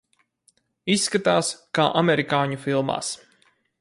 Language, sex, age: Latvian, male, 30-39